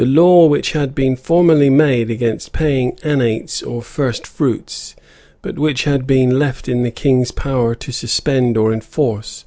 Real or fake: real